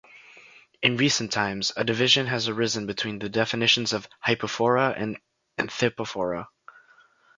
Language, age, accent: English, under 19, United States English